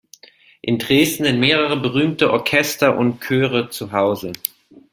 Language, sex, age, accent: German, male, 19-29, Deutschland Deutsch